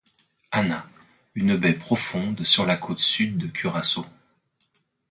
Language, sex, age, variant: French, male, 30-39, Français de métropole